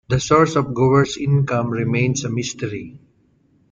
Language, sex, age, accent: English, male, 40-49, Filipino